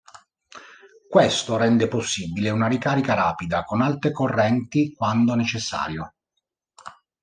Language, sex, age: Italian, male, 40-49